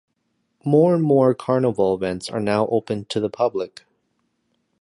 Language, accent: English, Canadian English